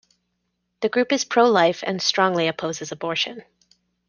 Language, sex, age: English, female, 30-39